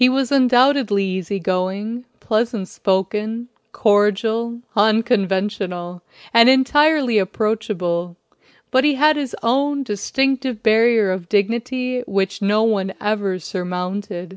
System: none